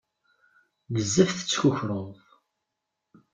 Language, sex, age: Kabyle, male, 19-29